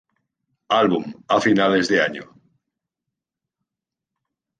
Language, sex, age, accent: Spanish, male, 50-59, España: Centro-Sur peninsular (Madrid, Toledo, Castilla-La Mancha)